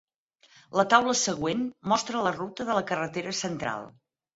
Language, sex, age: Catalan, female, 50-59